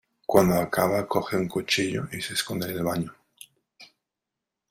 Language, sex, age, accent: Spanish, male, 19-29, España: Norte peninsular (Asturias, Castilla y León, Cantabria, País Vasco, Navarra, Aragón, La Rioja, Guadalajara, Cuenca)